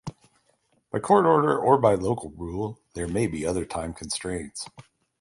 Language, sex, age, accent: English, male, 50-59, United States English